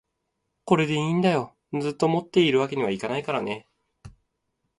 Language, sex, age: Japanese, male, 19-29